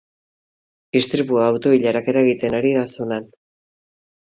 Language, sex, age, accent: Basque, female, 40-49, Mendebalekoa (Araba, Bizkaia, Gipuzkoako mendebaleko herri batzuk)